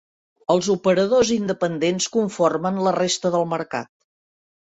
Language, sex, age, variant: Catalan, female, 60-69, Central